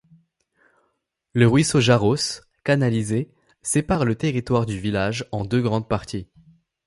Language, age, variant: French, under 19, Français de métropole